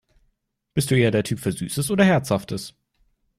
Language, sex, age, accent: German, male, under 19, Deutschland Deutsch